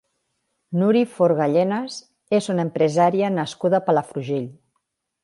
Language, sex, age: Catalan, female, 50-59